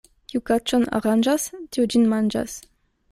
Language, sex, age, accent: Esperanto, female, 19-29, Internacia